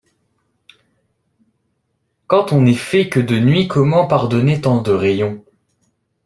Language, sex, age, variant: French, male, 19-29, Français de métropole